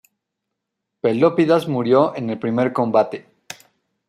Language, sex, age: Spanish, male, 30-39